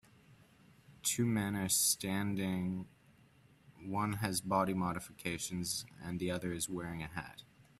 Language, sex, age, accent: English, male, 19-29, Canadian English